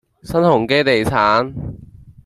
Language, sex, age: Cantonese, male, under 19